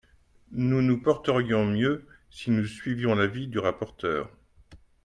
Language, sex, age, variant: French, male, 50-59, Français de métropole